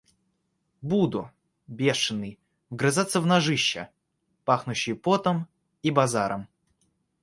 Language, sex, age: Russian, male, under 19